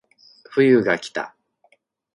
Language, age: Japanese, 40-49